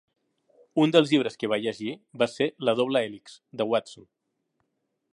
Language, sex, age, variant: Catalan, male, 40-49, Central